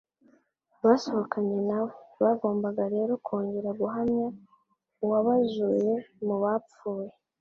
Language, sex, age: Kinyarwanda, female, 19-29